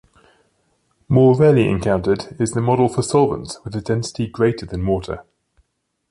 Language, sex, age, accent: English, male, 30-39, England English